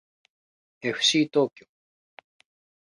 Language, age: Japanese, 30-39